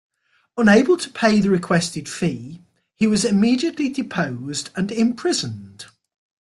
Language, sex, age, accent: English, male, 60-69, England English